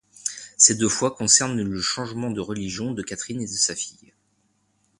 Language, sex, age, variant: French, male, 30-39, Français de métropole